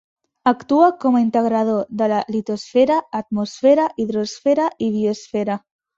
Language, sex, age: Catalan, female, under 19